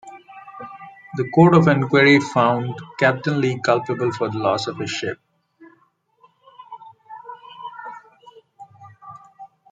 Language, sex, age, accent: English, male, 30-39, India and South Asia (India, Pakistan, Sri Lanka)